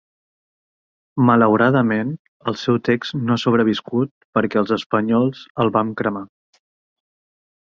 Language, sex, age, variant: Catalan, male, 30-39, Central